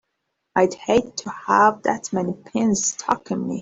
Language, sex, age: English, female, 19-29